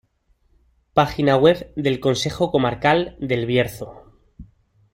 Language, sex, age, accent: Spanish, male, 30-39, España: Sur peninsular (Andalucia, Extremadura, Murcia)